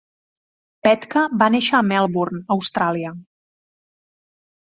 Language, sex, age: Catalan, female, 40-49